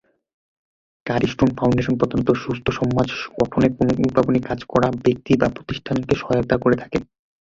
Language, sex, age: Bengali, male, 19-29